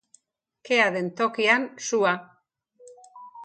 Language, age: Basque, 60-69